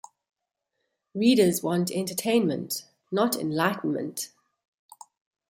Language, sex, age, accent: English, female, 40-49, Southern African (South Africa, Zimbabwe, Namibia)